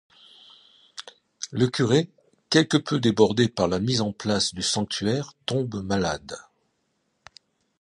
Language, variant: French, Français de métropole